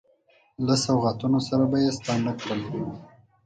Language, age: Pashto, 30-39